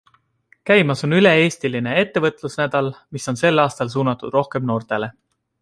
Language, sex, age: Estonian, male, 30-39